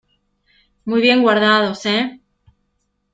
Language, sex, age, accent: Spanish, female, 40-49, Rioplatense: Argentina, Uruguay, este de Bolivia, Paraguay